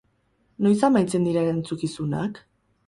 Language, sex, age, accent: Basque, female, 19-29, Erdialdekoa edo Nafarra (Gipuzkoa, Nafarroa)